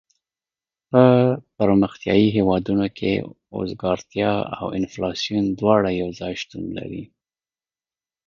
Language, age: Pashto, 30-39